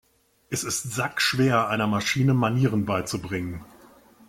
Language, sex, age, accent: German, male, 40-49, Deutschland Deutsch